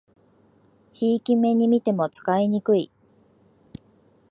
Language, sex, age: Japanese, female, 40-49